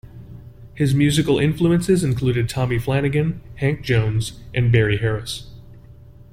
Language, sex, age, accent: English, male, 30-39, United States English